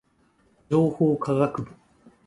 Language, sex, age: Japanese, male, 50-59